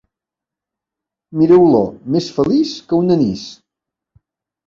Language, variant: Catalan, Balear